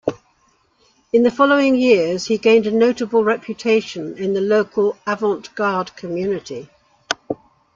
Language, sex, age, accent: English, female, 70-79, England English